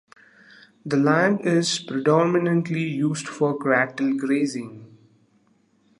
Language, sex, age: English, male, 30-39